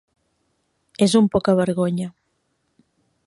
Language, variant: Catalan, Central